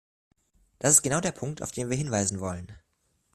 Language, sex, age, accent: German, male, under 19, Deutschland Deutsch